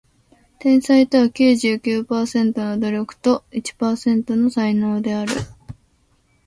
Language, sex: Japanese, female